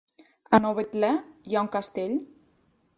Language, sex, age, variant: Catalan, female, 19-29, Nord-Occidental